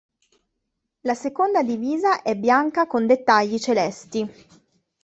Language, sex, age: Italian, female, 30-39